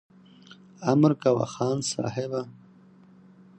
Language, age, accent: Pashto, 19-29, معیاري پښتو